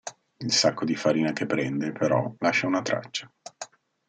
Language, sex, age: Italian, male, 40-49